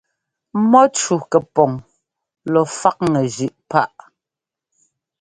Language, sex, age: Ngomba, female, 40-49